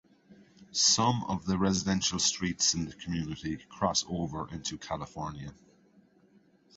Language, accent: English, Irish English